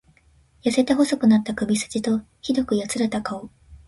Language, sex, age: Japanese, female, 19-29